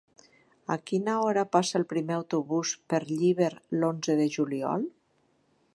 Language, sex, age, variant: Catalan, female, 50-59, Central